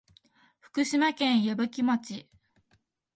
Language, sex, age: Japanese, female, 19-29